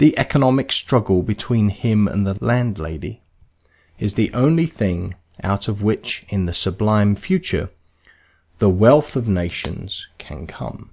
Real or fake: real